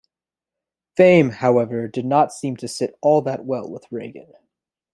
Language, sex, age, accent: English, male, 19-29, United States English